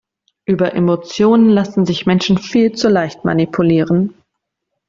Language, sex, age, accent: German, female, 30-39, Deutschland Deutsch